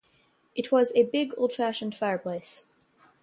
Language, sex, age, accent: English, female, under 19, United States English